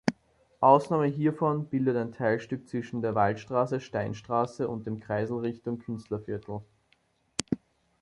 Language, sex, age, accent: German, male, 19-29, Österreichisches Deutsch